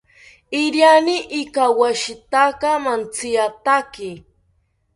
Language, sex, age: South Ucayali Ashéninka, female, under 19